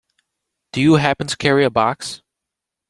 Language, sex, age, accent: English, male, 19-29, United States English